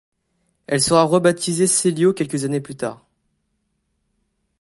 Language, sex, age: French, male, 19-29